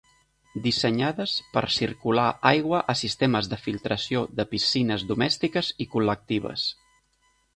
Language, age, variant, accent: Catalan, 50-59, Central, central